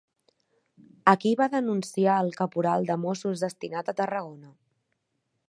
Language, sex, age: Catalan, female, 19-29